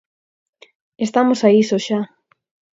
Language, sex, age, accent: Galician, female, 19-29, Atlántico (seseo e gheada)